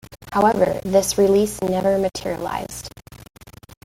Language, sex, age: English, female, 19-29